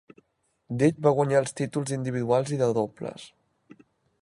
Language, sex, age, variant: Catalan, male, 19-29, Central